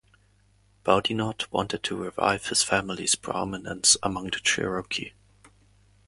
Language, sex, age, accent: English, male, 19-29, United States English